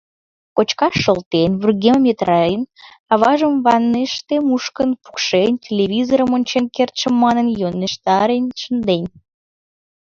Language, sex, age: Mari, female, 19-29